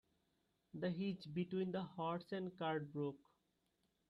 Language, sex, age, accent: English, male, 19-29, India and South Asia (India, Pakistan, Sri Lanka)